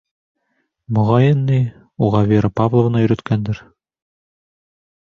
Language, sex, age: Bashkir, male, 19-29